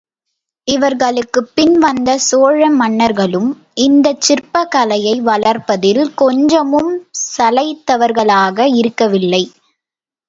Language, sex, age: Tamil, female, under 19